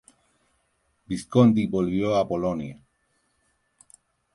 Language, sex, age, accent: Spanish, male, 40-49, Andino-Pacífico: Colombia, Perú, Ecuador, oeste de Bolivia y Venezuela andina